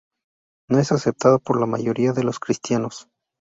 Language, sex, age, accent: Spanish, male, 19-29, México